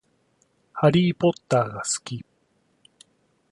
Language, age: Japanese, 50-59